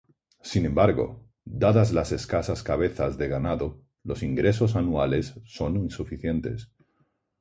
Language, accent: Spanish, España: Centro-Sur peninsular (Madrid, Toledo, Castilla-La Mancha)